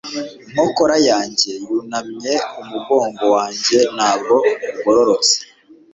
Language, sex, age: Kinyarwanda, male, 19-29